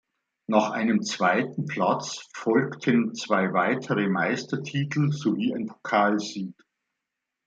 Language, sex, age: German, male, 60-69